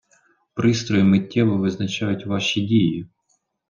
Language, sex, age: Ukrainian, male, 30-39